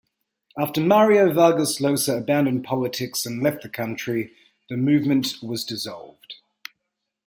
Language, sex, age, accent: English, male, 30-39, Australian English